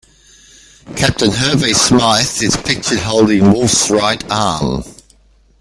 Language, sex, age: English, male, 60-69